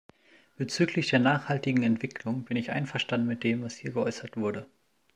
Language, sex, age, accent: German, male, 19-29, Deutschland Deutsch